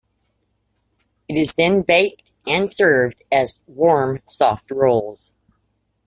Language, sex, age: English, female, 40-49